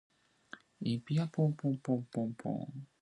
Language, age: Seri, 19-29